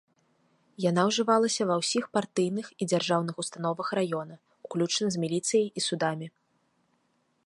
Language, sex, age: Belarusian, female, 19-29